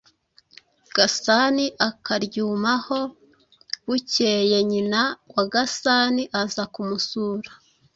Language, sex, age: Kinyarwanda, female, 30-39